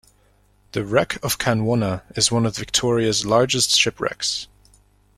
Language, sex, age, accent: English, male, 19-29, United States English